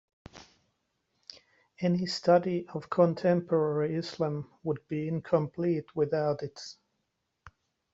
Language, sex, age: English, male, 40-49